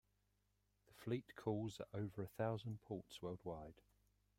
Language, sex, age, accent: English, male, 50-59, England English